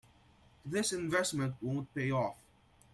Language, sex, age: English, male, 19-29